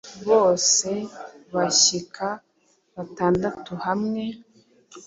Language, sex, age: Kinyarwanda, female, 19-29